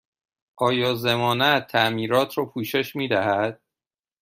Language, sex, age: Persian, male, 30-39